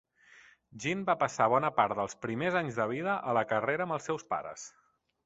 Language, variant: Catalan, Central